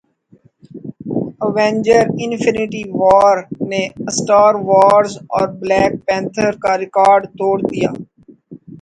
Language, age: Urdu, 40-49